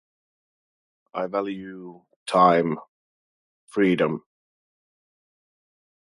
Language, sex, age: English, male, 30-39